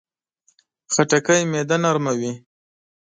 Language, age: Pashto, 19-29